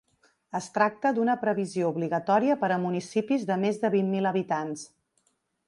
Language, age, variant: Catalan, 40-49, Central